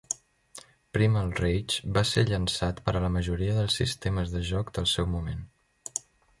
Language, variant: Catalan, Central